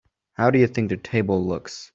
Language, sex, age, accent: English, male, 19-29, United States English